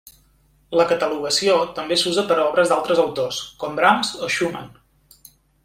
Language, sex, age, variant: Catalan, male, 30-39, Central